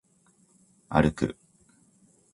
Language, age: Japanese, 40-49